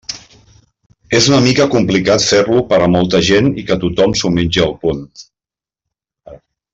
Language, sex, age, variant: Catalan, male, 50-59, Central